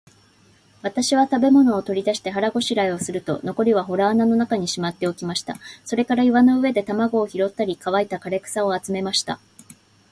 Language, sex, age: Japanese, female, 40-49